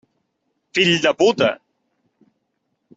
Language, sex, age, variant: Catalan, male, 19-29, Central